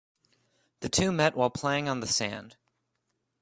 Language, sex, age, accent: English, male, under 19, United States English